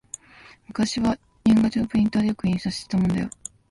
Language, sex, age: Japanese, female, 19-29